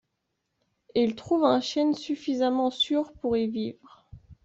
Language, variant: French, Français de métropole